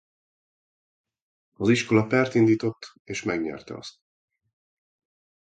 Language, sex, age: Hungarian, male, 40-49